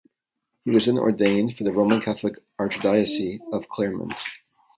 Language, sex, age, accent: English, male, 40-49, United States English